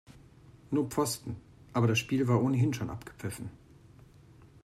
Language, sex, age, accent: German, male, 40-49, Deutschland Deutsch